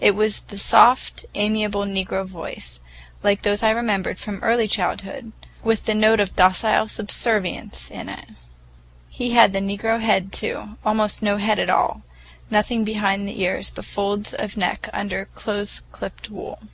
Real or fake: real